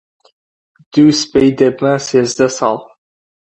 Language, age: Central Kurdish, 19-29